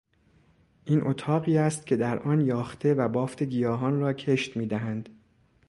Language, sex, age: Persian, male, 30-39